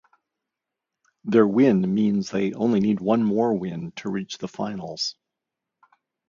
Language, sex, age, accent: English, male, 50-59, Canadian English